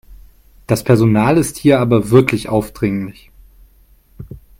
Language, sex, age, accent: German, male, 30-39, Deutschland Deutsch